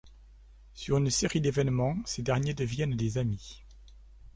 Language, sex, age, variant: French, male, 50-59, Français de métropole